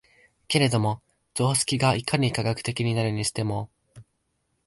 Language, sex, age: Japanese, male, 19-29